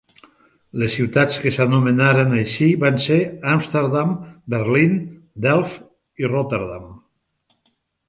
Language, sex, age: Catalan, male, 60-69